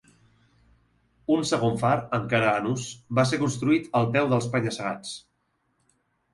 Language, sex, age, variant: Catalan, male, 19-29, Central